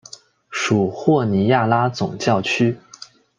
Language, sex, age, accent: Chinese, male, 19-29, 出生地：广东省